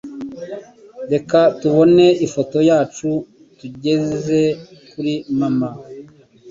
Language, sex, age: Kinyarwanda, male, 30-39